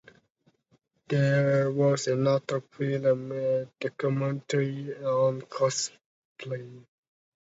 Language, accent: English, United States English